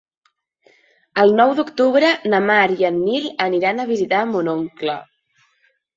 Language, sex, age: Catalan, male, 30-39